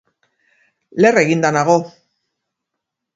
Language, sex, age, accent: Basque, female, 50-59, Erdialdekoa edo Nafarra (Gipuzkoa, Nafarroa)